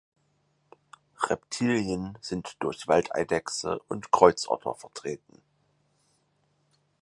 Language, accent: German, Deutschland Deutsch